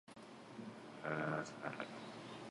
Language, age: Japanese, under 19